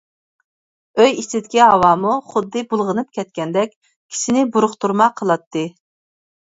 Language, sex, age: Uyghur, female, 30-39